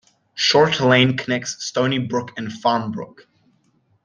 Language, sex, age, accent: English, male, under 19, New Zealand English